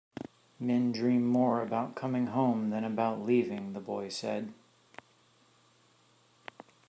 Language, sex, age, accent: English, male, 40-49, United States English